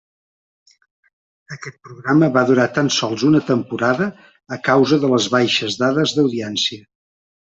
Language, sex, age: Catalan, male, 40-49